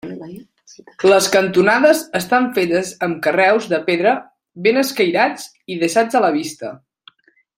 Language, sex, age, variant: Catalan, male, 19-29, Central